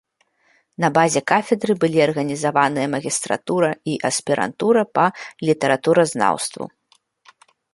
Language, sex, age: Belarusian, female, 30-39